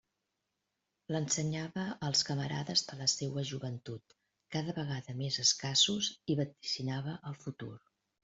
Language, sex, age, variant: Catalan, female, 50-59, Central